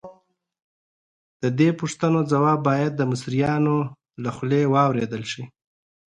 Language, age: Pashto, 30-39